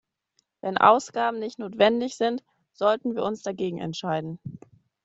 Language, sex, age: German, female, 19-29